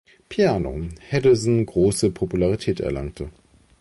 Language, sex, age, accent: German, male, 30-39, Deutschland Deutsch